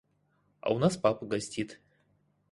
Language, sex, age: Russian, male, 30-39